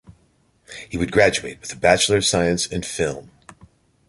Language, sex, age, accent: English, male, 40-49, United States English